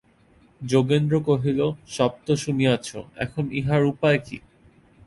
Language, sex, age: Bengali, male, under 19